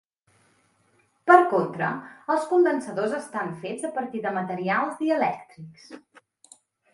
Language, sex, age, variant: Catalan, female, 40-49, Central